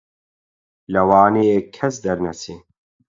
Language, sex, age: Central Kurdish, male, 30-39